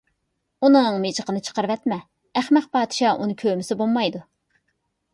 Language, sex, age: Uyghur, female, 30-39